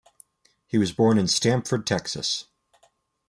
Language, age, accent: English, 19-29, United States English